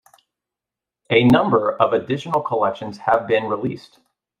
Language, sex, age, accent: English, male, 30-39, United States English